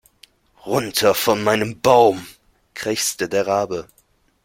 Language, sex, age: German, male, 19-29